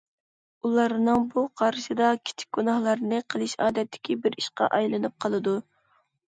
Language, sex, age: Uyghur, female, under 19